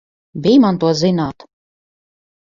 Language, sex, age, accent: Latvian, female, 50-59, Riga